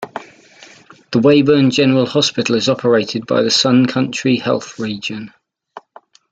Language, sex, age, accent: English, male, 40-49, England English